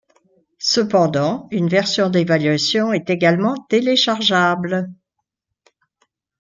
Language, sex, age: French, female, 70-79